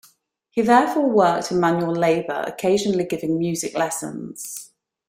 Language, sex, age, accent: English, female, 40-49, England English